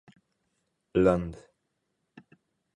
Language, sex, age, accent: English, male, 19-29, United States English; England English